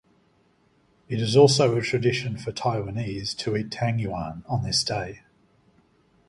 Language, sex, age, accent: English, male, 50-59, Australian English